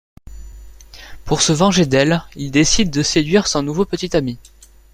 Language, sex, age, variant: French, male, 19-29, Français de métropole